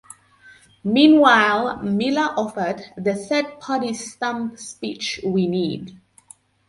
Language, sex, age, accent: English, female, 30-39, Southern African (South Africa, Zimbabwe, Namibia)